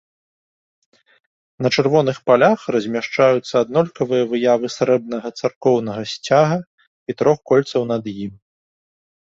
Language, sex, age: Belarusian, male, 19-29